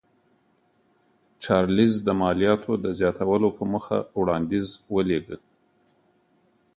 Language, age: Pashto, 50-59